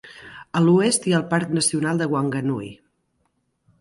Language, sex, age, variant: Catalan, female, 40-49, Central